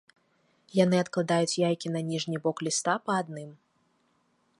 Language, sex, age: Belarusian, female, 19-29